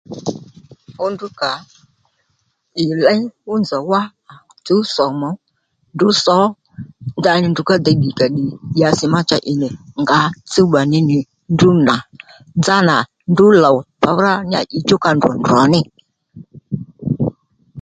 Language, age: Lendu, 40-49